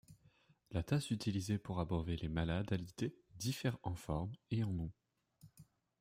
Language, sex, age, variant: French, male, 19-29, Français de métropole